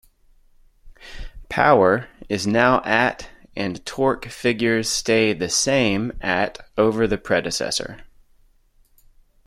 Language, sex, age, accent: English, male, 30-39, United States English